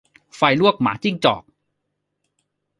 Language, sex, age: Thai, male, 30-39